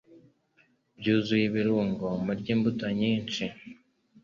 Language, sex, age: Kinyarwanda, male, 19-29